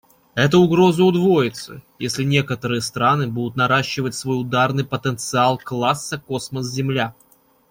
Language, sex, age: Russian, male, 30-39